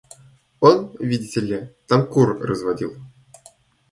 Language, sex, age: Russian, male, 19-29